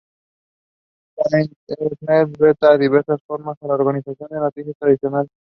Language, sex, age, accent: Spanish, male, 19-29, México